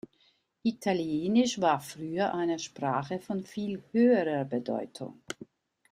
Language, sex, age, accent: German, female, 60-69, Schweizerdeutsch